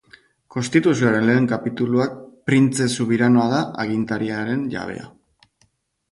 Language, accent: Basque, Mendebalekoa (Araba, Bizkaia, Gipuzkoako mendebaleko herri batzuk)